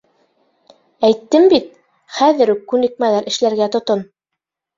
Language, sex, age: Bashkir, female, 30-39